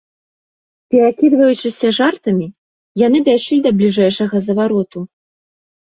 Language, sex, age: Belarusian, female, 19-29